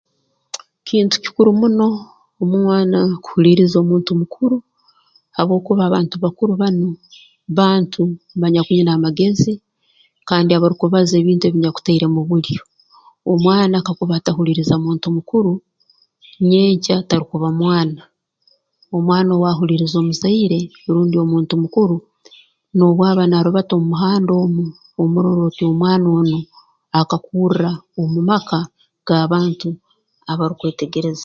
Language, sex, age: Tooro, female, 50-59